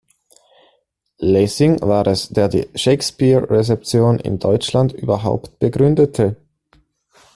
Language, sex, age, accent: German, male, 19-29, Schweizerdeutsch